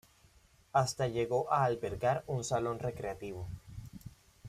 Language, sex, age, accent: Spanish, male, 19-29, Caribe: Cuba, Venezuela, Puerto Rico, República Dominicana, Panamá, Colombia caribeña, México caribeño, Costa del golfo de México